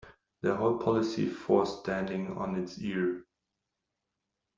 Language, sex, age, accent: English, male, 30-39, United States English